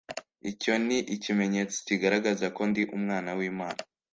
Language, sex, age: Kinyarwanda, male, under 19